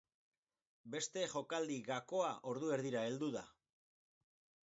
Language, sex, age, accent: Basque, male, 60-69, Mendebalekoa (Araba, Bizkaia, Gipuzkoako mendebaleko herri batzuk)